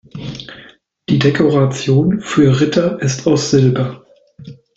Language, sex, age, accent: German, male, 40-49, Deutschland Deutsch